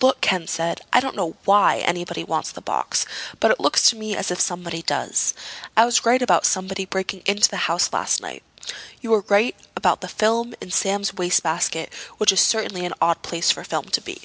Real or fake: real